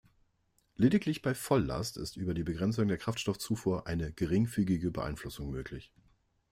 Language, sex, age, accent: German, male, 40-49, Deutschland Deutsch